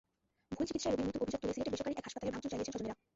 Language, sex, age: Bengali, female, 19-29